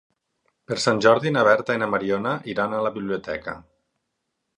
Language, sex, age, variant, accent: Catalan, male, 40-49, Nord-Occidental, Ebrenc